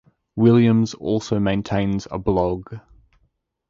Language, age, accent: English, 19-29, England English